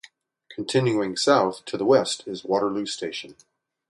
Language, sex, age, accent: English, male, 60-69, United States English